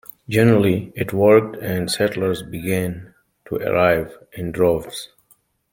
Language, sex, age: English, male, 30-39